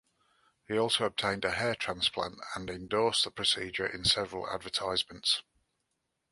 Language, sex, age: English, male, 40-49